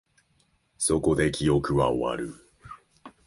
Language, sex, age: Japanese, male, 19-29